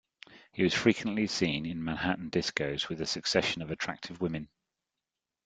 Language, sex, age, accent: English, male, 40-49, England English